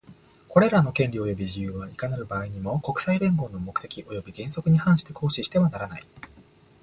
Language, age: Japanese, 19-29